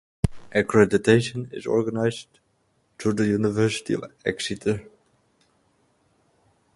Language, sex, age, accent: English, male, 30-39, United States English